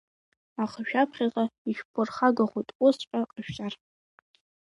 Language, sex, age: Abkhazian, female, 19-29